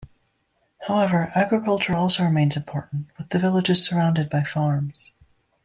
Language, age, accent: English, under 19, United States English